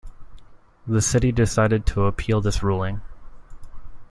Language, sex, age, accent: English, male, 19-29, United States English